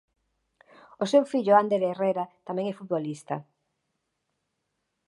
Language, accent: Galician, Normativo (estándar)